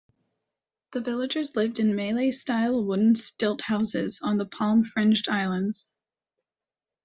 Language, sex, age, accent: English, female, 30-39, United States English